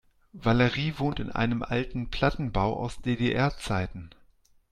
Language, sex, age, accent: German, male, 40-49, Deutschland Deutsch